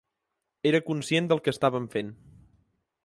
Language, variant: Catalan, Central